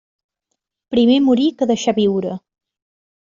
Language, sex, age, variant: Catalan, female, 40-49, Central